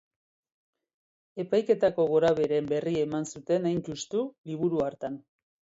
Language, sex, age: Basque, female, 40-49